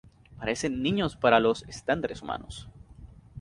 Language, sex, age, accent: Spanish, male, 19-29, América central